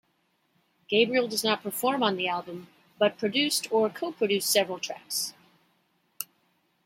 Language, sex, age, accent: English, female, 50-59, United States English